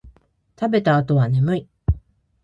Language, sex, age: Japanese, female, 40-49